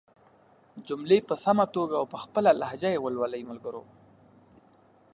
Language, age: Pashto, 30-39